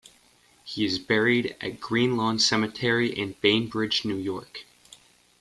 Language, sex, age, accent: English, male, under 19, United States English